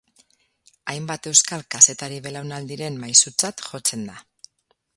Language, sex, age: Basque, female, 30-39